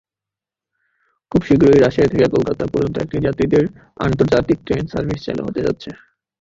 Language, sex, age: Bengali, male, 19-29